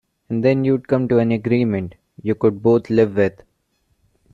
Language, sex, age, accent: English, male, 19-29, India and South Asia (India, Pakistan, Sri Lanka)